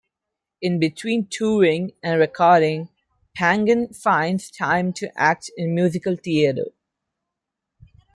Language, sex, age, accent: English, male, 19-29, India and South Asia (India, Pakistan, Sri Lanka)